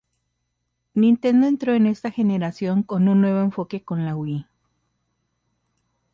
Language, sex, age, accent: Spanish, female, 30-39, México